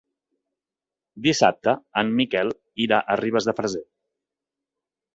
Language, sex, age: Catalan, male, 40-49